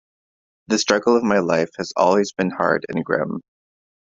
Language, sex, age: English, male, 19-29